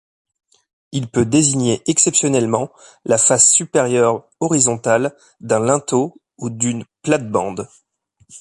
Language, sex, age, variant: French, male, 30-39, Français de métropole